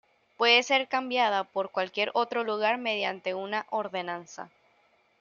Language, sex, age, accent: Spanish, female, 19-29, Caribe: Cuba, Venezuela, Puerto Rico, República Dominicana, Panamá, Colombia caribeña, México caribeño, Costa del golfo de México